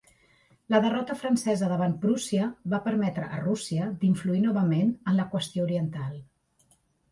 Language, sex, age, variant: Catalan, female, 40-49, Central